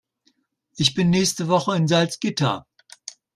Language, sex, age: German, male, 60-69